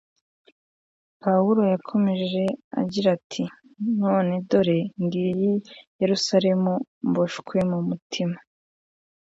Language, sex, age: Kinyarwanda, female, 19-29